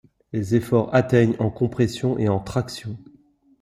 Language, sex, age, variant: French, male, 50-59, Français de métropole